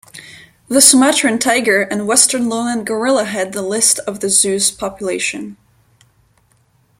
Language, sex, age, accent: English, female, 19-29, United States English